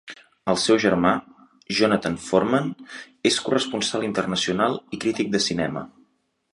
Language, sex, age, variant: Catalan, male, 19-29, Central